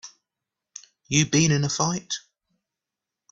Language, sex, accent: English, female, England English